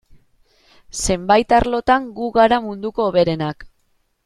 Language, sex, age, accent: Basque, female, 19-29, Mendebalekoa (Araba, Bizkaia, Gipuzkoako mendebaleko herri batzuk)